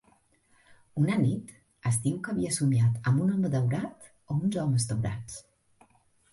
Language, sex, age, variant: Catalan, female, 40-49, Central